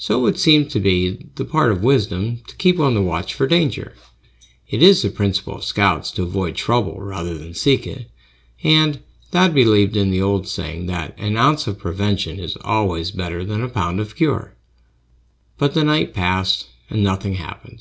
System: none